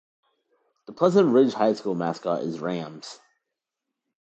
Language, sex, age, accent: English, male, under 19, United States English